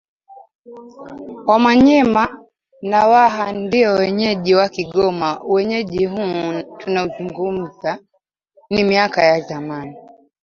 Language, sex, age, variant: Swahili, female, 19-29, Kiswahili cha Bara ya Kenya